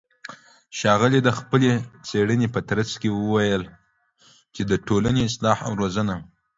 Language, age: Pashto, 19-29